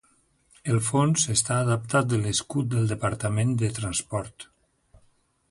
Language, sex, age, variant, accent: Catalan, male, 60-69, Valencià central, valencià